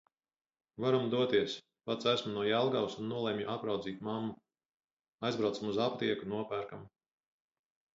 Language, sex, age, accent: Latvian, male, 50-59, Vidus dialekts